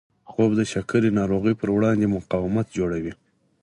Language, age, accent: Pashto, 19-29, معیاري پښتو